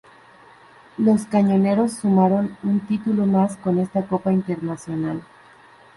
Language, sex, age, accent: Spanish, female, under 19, México